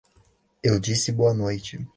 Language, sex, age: Portuguese, male, 19-29